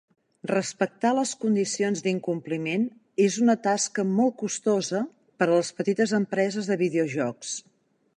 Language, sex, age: Catalan, female, 60-69